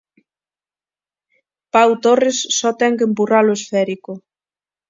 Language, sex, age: Galician, female, 30-39